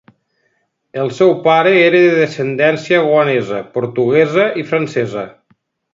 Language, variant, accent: Catalan, Nord-Occidental, nord-occidental